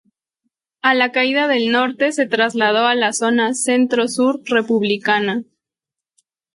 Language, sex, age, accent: Spanish, female, 19-29, México